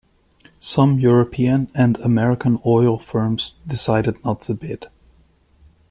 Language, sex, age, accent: English, male, 30-39, United States English